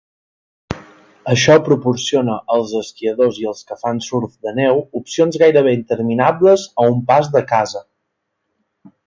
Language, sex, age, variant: Catalan, male, 19-29, Balear